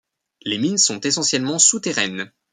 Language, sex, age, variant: French, male, 19-29, Français de métropole